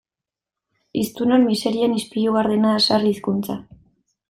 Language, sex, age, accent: Basque, female, 19-29, Erdialdekoa edo Nafarra (Gipuzkoa, Nafarroa)